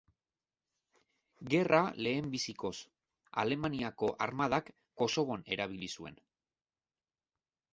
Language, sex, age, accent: Basque, male, 40-49, Mendebalekoa (Araba, Bizkaia, Gipuzkoako mendebaleko herri batzuk)